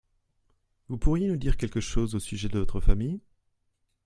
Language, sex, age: French, male, 30-39